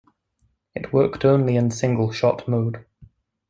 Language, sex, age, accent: English, male, 19-29, England English